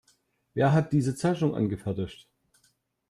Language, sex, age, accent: German, male, 50-59, Deutschland Deutsch